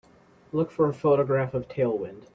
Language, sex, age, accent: English, male, 19-29, United States English